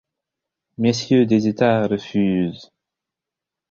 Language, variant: French, Français d'Afrique subsaharienne et des îles africaines